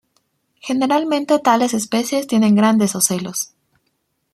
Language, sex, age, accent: Spanish, female, 19-29, Andino-Pacífico: Colombia, Perú, Ecuador, oeste de Bolivia y Venezuela andina